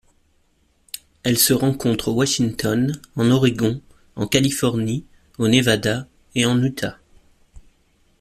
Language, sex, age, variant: French, male, 40-49, Français de métropole